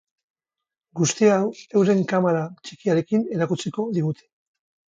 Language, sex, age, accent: Basque, male, 50-59, Mendebalekoa (Araba, Bizkaia, Gipuzkoako mendebaleko herri batzuk)